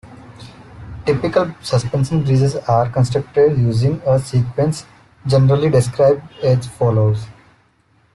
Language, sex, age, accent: English, male, 19-29, India and South Asia (India, Pakistan, Sri Lanka)